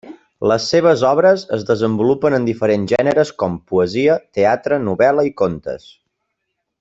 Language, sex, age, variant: Catalan, female, 30-39, Central